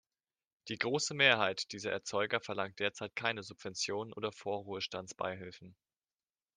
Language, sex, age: German, male, under 19